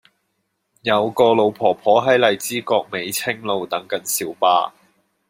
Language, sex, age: Cantonese, male, 19-29